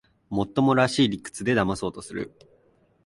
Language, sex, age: Japanese, male, 19-29